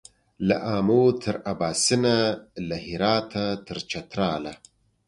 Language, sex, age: Pashto, male, 30-39